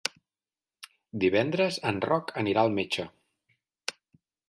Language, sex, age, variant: Catalan, male, 30-39, Central